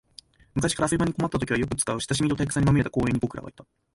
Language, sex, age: Japanese, male, 19-29